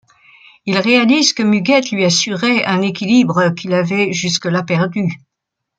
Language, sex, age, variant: French, female, 70-79, Français de métropole